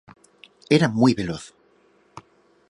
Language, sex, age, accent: Spanish, male, 40-49, España: Norte peninsular (Asturias, Castilla y León, Cantabria, País Vasco, Navarra, Aragón, La Rioja, Guadalajara, Cuenca)